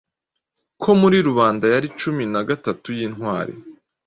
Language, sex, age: Kinyarwanda, male, 19-29